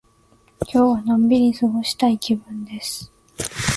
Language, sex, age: Japanese, female, 19-29